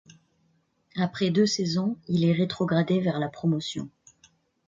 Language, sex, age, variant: French, female, 30-39, Français de métropole